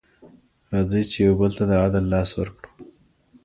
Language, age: Pashto, 30-39